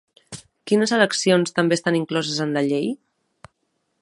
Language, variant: Catalan, Central